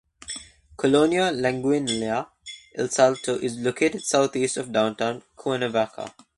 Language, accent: English, Australian English